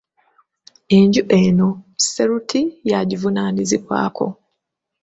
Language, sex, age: Ganda, female, 30-39